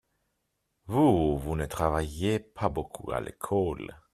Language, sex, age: French, male, 30-39